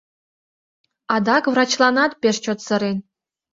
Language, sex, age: Mari, female, 19-29